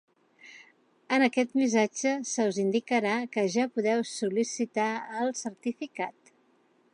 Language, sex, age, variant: Catalan, female, 40-49, Central